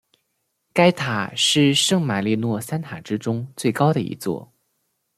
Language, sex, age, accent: Chinese, male, 19-29, 出生地：湖北省